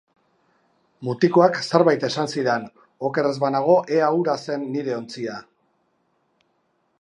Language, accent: Basque, Erdialdekoa edo Nafarra (Gipuzkoa, Nafarroa)